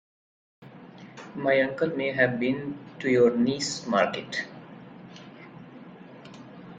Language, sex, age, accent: English, male, 40-49, India and South Asia (India, Pakistan, Sri Lanka)